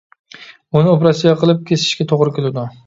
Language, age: Uyghur, 40-49